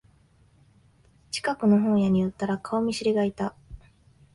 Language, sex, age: Japanese, female, 19-29